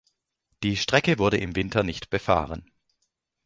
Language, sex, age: German, male, 40-49